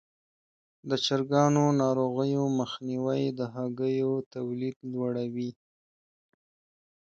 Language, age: Pashto, 19-29